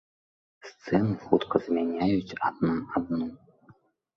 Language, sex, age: Belarusian, male, 30-39